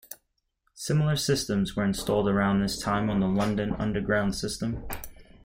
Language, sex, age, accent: English, male, 19-29, United States English